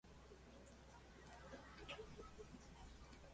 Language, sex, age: Japanese, female, under 19